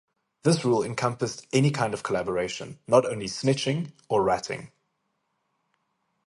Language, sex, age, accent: English, male, 30-39, Southern African (South Africa, Zimbabwe, Namibia)